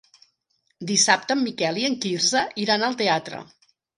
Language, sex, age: Catalan, female, 40-49